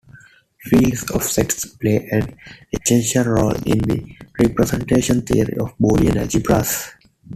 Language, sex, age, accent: English, male, 19-29, India and South Asia (India, Pakistan, Sri Lanka)